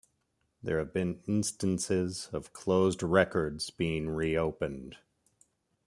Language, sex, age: English, male, 30-39